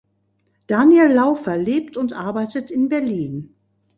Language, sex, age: German, female, 60-69